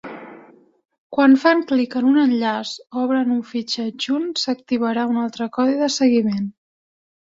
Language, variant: Catalan, Central